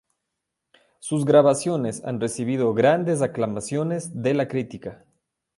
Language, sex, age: Spanish, male, 40-49